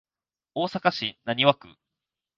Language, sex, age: Japanese, male, 19-29